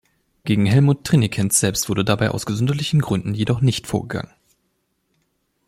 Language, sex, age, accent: German, male, 19-29, Deutschland Deutsch